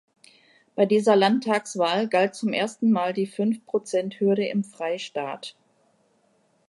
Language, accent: German, Deutschland Deutsch